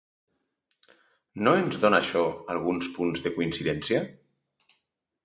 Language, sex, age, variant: Catalan, male, 40-49, Central